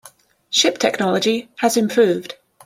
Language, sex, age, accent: English, female, 30-39, England English